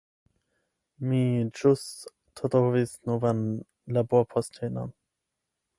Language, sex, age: Esperanto, male, 30-39